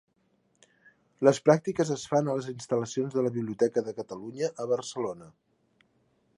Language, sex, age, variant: Catalan, male, 40-49, Central